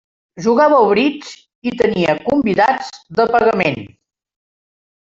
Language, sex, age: Catalan, female, 60-69